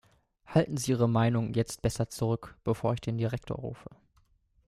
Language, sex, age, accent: German, male, 19-29, Deutschland Deutsch